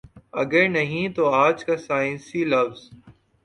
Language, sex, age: Urdu, male, 19-29